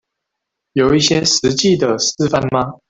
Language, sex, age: Chinese, male, 19-29